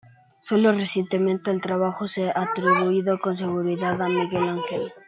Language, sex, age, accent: Spanish, male, under 19, España: Norte peninsular (Asturias, Castilla y León, Cantabria, País Vasco, Navarra, Aragón, La Rioja, Guadalajara, Cuenca)